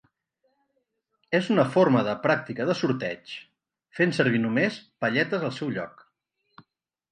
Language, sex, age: Catalan, male, 50-59